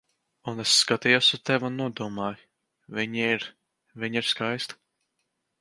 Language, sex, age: Latvian, male, under 19